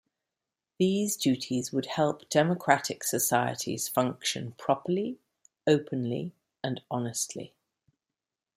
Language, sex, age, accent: English, female, 40-49, England English